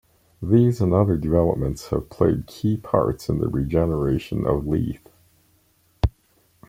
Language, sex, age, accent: English, male, 60-69, Canadian English